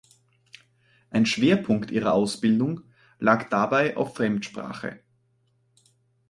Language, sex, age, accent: German, male, 19-29, Österreichisches Deutsch